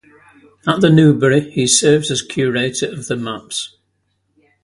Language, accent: English, England English